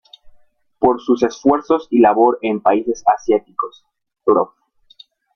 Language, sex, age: Spanish, female, 19-29